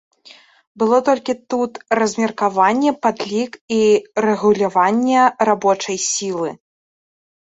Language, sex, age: Belarusian, female, 19-29